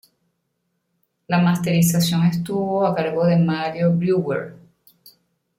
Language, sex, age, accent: Spanish, female, 40-49, Caribe: Cuba, Venezuela, Puerto Rico, República Dominicana, Panamá, Colombia caribeña, México caribeño, Costa del golfo de México